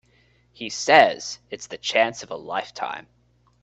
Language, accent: English, United States English